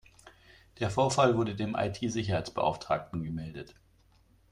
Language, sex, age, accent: German, male, 30-39, Deutschland Deutsch